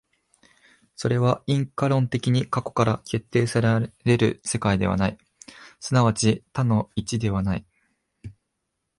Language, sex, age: Japanese, male, 19-29